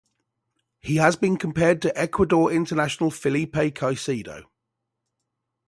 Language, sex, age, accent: English, male, 40-49, England English